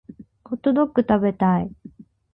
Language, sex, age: Japanese, female, 19-29